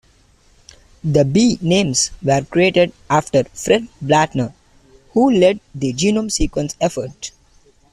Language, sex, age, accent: English, male, 19-29, India and South Asia (India, Pakistan, Sri Lanka)